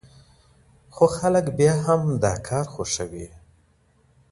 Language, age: Pashto, 30-39